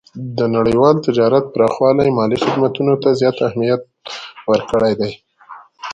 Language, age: Pashto, 19-29